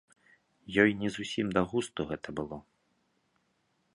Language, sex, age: Belarusian, male, 30-39